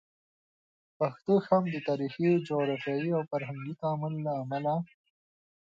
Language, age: Pashto, 19-29